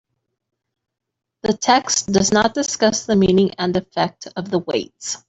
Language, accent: English, United States English